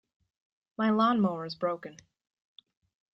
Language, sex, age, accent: English, female, under 19, England English